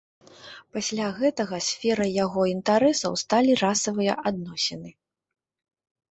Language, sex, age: Belarusian, female, 30-39